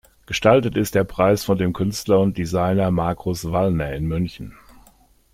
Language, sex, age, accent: German, male, 60-69, Deutschland Deutsch